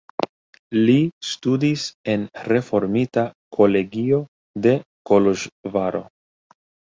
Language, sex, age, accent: Esperanto, male, 30-39, Internacia